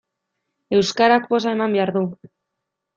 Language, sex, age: Basque, female, 19-29